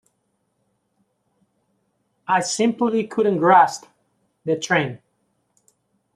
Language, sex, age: English, male, 40-49